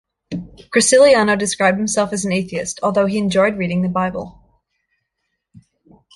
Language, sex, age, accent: English, female, 19-29, United States English